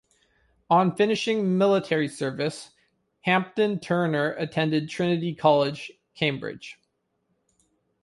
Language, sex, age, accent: English, male, 19-29, Canadian English